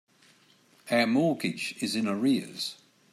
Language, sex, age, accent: English, male, 60-69, Australian English